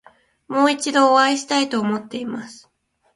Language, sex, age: Japanese, female, 19-29